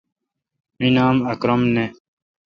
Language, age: Kalkoti, 19-29